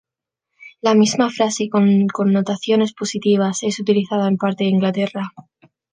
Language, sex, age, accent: Spanish, female, under 19, España: Sur peninsular (Andalucia, Extremadura, Murcia)